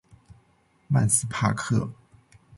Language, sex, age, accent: Chinese, male, under 19, 出生地：黑龙江省